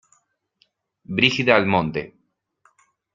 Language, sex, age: Spanish, male, 19-29